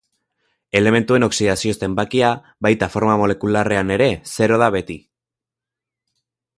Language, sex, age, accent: Basque, male, 19-29, Mendebalekoa (Araba, Bizkaia, Gipuzkoako mendebaleko herri batzuk)